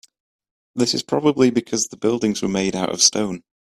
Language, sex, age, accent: English, male, 19-29, England English